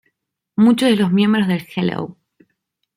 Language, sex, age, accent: Spanish, female, 19-29, Rioplatense: Argentina, Uruguay, este de Bolivia, Paraguay